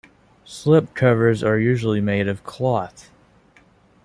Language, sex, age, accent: English, male, 19-29, United States English